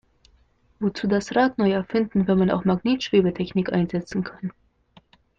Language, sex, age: German, female, under 19